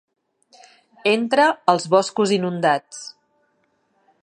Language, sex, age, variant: Catalan, female, 40-49, Central